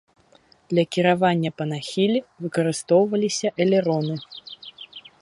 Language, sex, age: Belarusian, female, 30-39